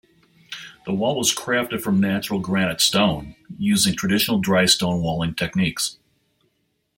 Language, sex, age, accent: English, male, 60-69, United States English